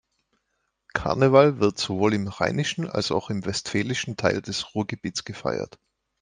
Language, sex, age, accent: German, male, 40-49, Österreichisches Deutsch